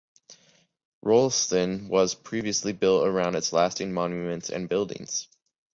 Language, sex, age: English, male, under 19